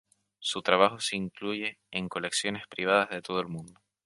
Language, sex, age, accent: Spanish, male, 19-29, España: Islas Canarias